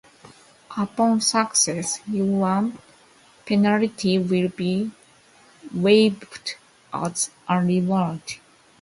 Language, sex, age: English, female, 30-39